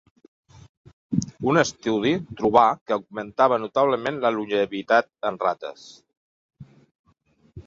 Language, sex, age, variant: Catalan, male, 50-59, Central